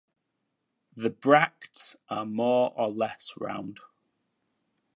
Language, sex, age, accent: English, male, 19-29, England English